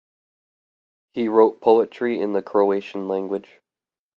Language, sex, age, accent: English, male, 19-29, United States English